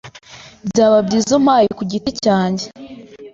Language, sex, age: Kinyarwanda, female, 19-29